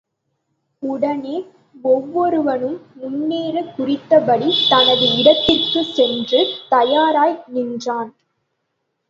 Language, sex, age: Tamil, female, 19-29